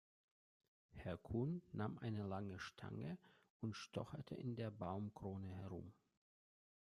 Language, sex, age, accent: German, male, 40-49, Russisch Deutsch